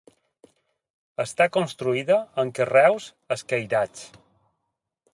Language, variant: Catalan, Balear